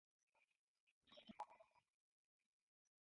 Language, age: English, 19-29